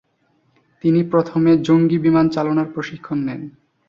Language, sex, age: Bengali, male, 19-29